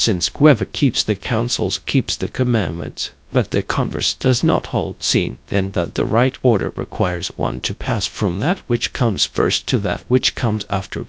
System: TTS, GradTTS